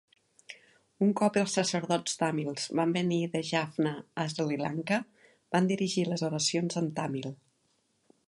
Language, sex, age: Catalan, female, 50-59